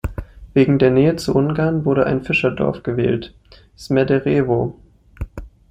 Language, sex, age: German, male, 19-29